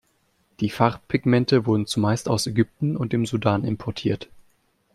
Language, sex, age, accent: German, male, 19-29, Deutschland Deutsch